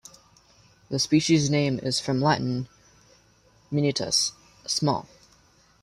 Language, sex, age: English, male, under 19